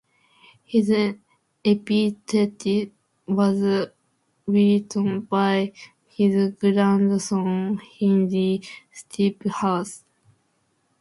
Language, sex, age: English, female, under 19